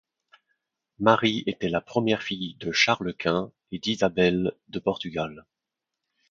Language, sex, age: French, male, 30-39